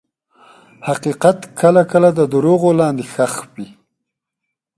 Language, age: Pashto, 19-29